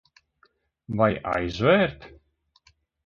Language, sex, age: Latvian, male, 30-39